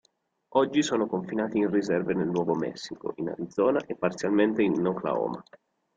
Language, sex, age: Italian, male, 19-29